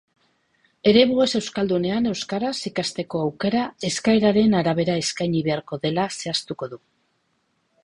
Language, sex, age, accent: Basque, female, 50-59, Mendebalekoa (Araba, Bizkaia, Gipuzkoako mendebaleko herri batzuk)